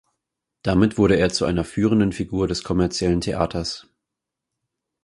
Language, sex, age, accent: German, male, 30-39, Deutschland Deutsch